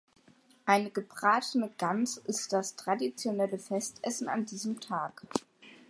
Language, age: German, 19-29